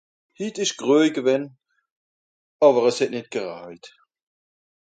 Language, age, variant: Swiss German, 40-49, Nordniederàlemmànisch (Rishoffe, Zàwere, Bùsswìller, Hawenau, Brüemt, Stroossbùri, Molse, Dàmbàch, Schlettstàtt, Pfàlzbùri usw.)